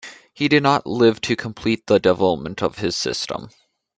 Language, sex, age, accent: English, male, 19-29, United States English